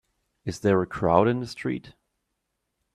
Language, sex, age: English, male, 19-29